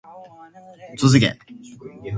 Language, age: Japanese, 19-29